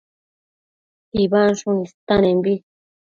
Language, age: Matsés, 30-39